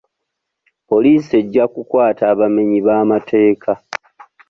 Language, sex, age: Ganda, male, 30-39